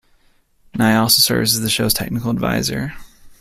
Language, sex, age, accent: English, male, 19-29, United States English